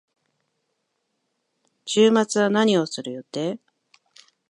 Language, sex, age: Japanese, female, 40-49